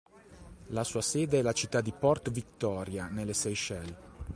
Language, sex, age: Italian, male, 40-49